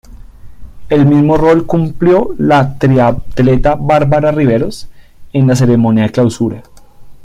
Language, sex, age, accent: Spanish, male, 30-39, Andino-Pacífico: Colombia, Perú, Ecuador, oeste de Bolivia y Venezuela andina